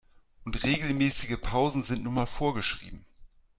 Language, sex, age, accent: German, male, 40-49, Deutschland Deutsch